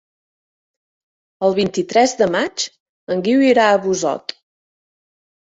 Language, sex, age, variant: Catalan, female, 30-39, Central